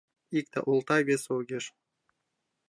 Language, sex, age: Mari, male, 19-29